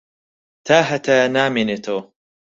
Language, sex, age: Central Kurdish, male, 19-29